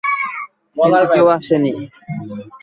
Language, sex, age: Bengali, male, under 19